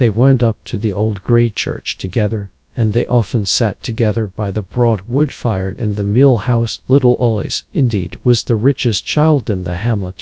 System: TTS, GradTTS